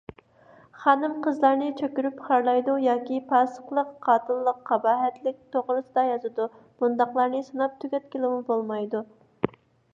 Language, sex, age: Uyghur, female, 19-29